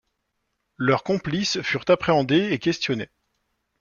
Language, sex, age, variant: French, male, 30-39, Français de métropole